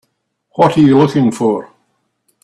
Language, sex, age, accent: English, male, 50-59, Scottish English